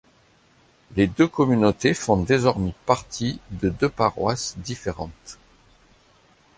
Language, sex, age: French, male, 50-59